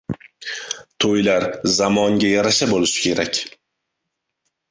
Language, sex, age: Uzbek, male, 19-29